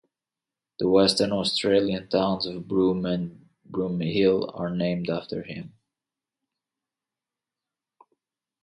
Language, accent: English, United States English